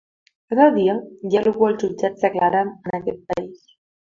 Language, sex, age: Catalan, female, under 19